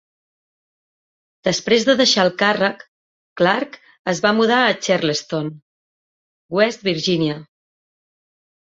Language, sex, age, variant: Catalan, female, 40-49, Central